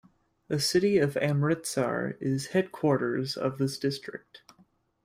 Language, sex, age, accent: English, male, 19-29, United States English